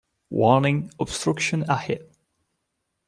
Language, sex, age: English, male, 19-29